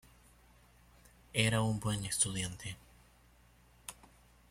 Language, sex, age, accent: Spanish, male, 19-29, América central